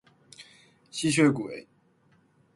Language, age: Chinese, 30-39